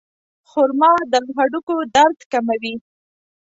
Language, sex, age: Pashto, female, 19-29